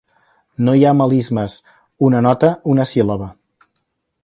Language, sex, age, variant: Catalan, male, 60-69, Central